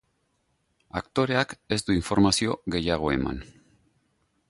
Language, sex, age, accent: Basque, male, 40-49, Mendebalekoa (Araba, Bizkaia, Gipuzkoako mendebaleko herri batzuk)